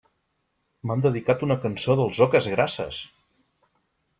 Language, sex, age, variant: Catalan, male, 40-49, Central